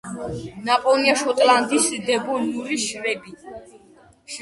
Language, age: Georgian, under 19